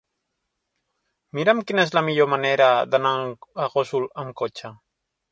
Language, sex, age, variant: Catalan, male, 30-39, Central